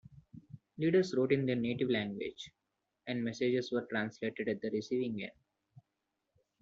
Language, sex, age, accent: English, male, 19-29, India and South Asia (India, Pakistan, Sri Lanka)